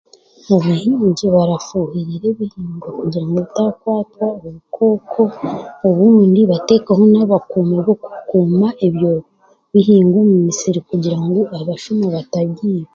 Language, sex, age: Chiga, male, 30-39